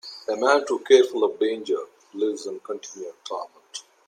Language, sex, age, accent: English, male, 60-69, India and South Asia (India, Pakistan, Sri Lanka)